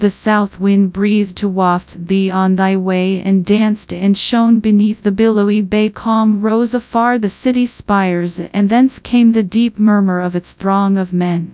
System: TTS, FastPitch